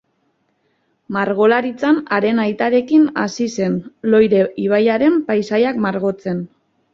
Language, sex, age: Basque, female, 19-29